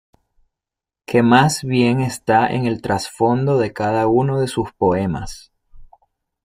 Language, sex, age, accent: Spanish, male, 30-39, Caribe: Cuba, Venezuela, Puerto Rico, República Dominicana, Panamá, Colombia caribeña, México caribeño, Costa del golfo de México